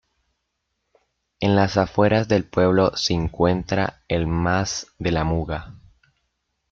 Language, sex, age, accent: Spanish, male, 19-29, Andino-Pacífico: Colombia, Perú, Ecuador, oeste de Bolivia y Venezuela andina